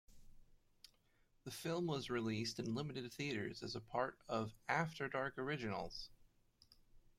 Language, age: English, 19-29